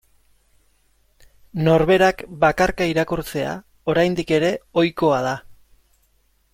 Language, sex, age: Basque, male, 40-49